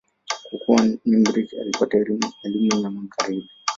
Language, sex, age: Swahili, male, 19-29